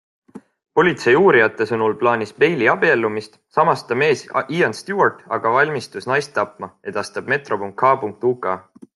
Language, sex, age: Estonian, male, 19-29